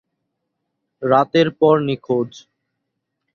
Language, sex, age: Bengali, male, 19-29